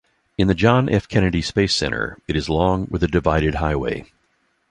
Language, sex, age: English, male, 60-69